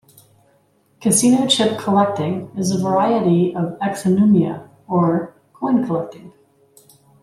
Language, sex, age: English, female, 50-59